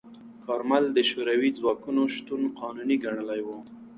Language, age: Pashto, 19-29